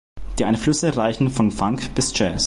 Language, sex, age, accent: German, male, 19-29, Deutschland Deutsch